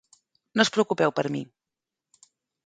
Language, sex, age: Catalan, female, 40-49